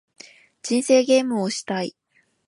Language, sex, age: Japanese, female, 19-29